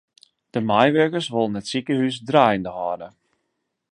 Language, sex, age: Western Frisian, male, 19-29